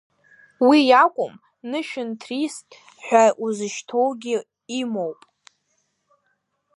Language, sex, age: Abkhazian, female, under 19